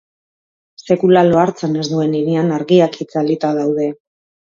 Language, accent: Basque, Mendebalekoa (Araba, Bizkaia, Gipuzkoako mendebaleko herri batzuk)